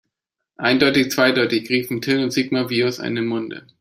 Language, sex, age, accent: German, male, 30-39, Deutschland Deutsch